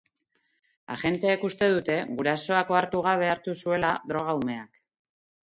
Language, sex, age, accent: Basque, female, 40-49, Mendebalekoa (Araba, Bizkaia, Gipuzkoako mendebaleko herri batzuk)